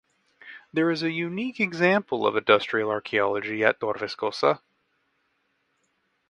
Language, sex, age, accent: English, male, 19-29, United States English